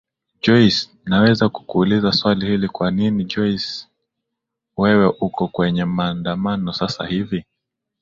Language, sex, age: Swahili, male, 19-29